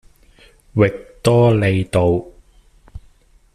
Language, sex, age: Cantonese, male, 30-39